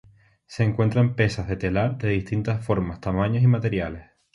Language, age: Spanish, 19-29